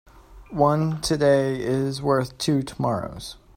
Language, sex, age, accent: English, male, 19-29, United States English